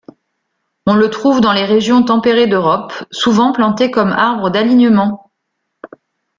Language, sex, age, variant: French, female, 40-49, Français de métropole